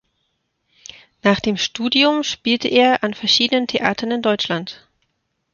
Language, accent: German, Deutschland Deutsch